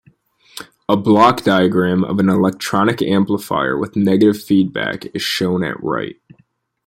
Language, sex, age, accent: English, male, 19-29, United States English